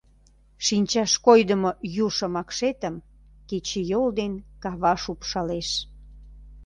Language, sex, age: Mari, female, 40-49